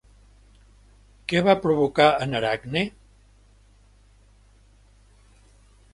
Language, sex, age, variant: Catalan, male, 70-79, Central